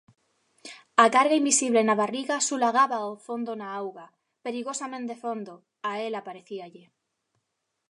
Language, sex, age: Galician, female, 30-39